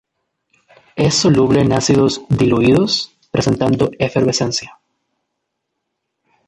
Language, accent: Spanish, América central